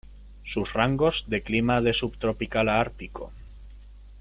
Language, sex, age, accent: Spanish, male, 19-29, España: Sur peninsular (Andalucia, Extremadura, Murcia)